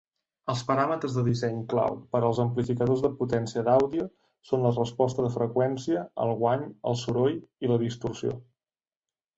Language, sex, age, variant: Catalan, male, 19-29, Central